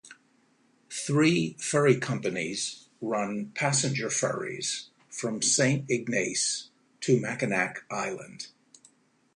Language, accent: English, United States English